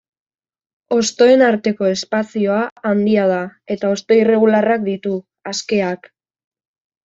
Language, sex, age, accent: Basque, female, under 19, Erdialdekoa edo Nafarra (Gipuzkoa, Nafarroa)